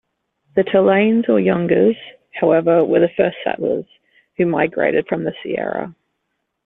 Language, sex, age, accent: English, female, 40-49, Australian English